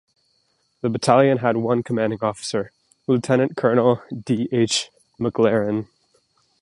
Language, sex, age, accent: English, male, under 19, United States English